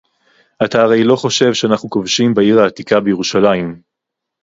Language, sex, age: Hebrew, male, 19-29